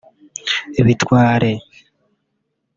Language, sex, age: Kinyarwanda, male, 19-29